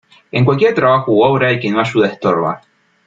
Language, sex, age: Spanish, male, 19-29